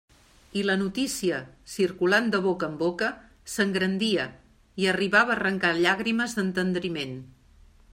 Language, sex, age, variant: Catalan, female, 60-69, Central